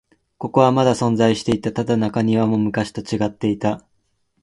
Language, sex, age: Japanese, male, 19-29